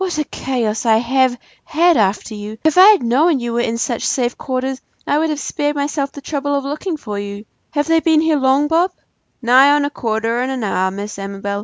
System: none